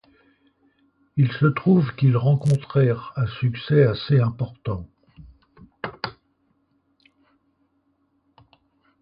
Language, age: French, 70-79